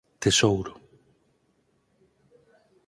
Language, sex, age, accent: Galician, male, 40-49, Normativo (estándar)